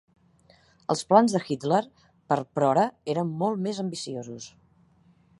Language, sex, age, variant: Catalan, female, 40-49, Central